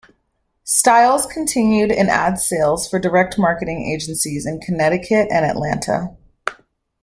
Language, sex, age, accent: English, female, 19-29, United States English